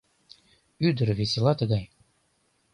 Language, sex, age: Mari, male, 30-39